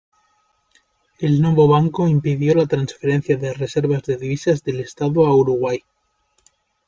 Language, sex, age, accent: Spanish, male, 19-29, España: Norte peninsular (Asturias, Castilla y León, Cantabria, País Vasco, Navarra, Aragón, La Rioja, Guadalajara, Cuenca)